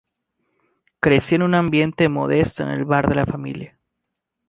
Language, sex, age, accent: Spanish, male, 19-29, México